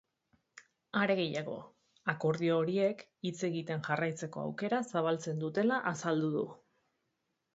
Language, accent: Basque, Erdialdekoa edo Nafarra (Gipuzkoa, Nafarroa)